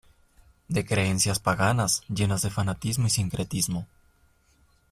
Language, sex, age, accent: Spanish, male, 19-29, Andino-Pacífico: Colombia, Perú, Ecuador, oeste de Bolivia y Venezuela andina